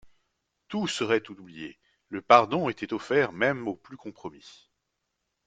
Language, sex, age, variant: French, male, 30-39, Français de métropole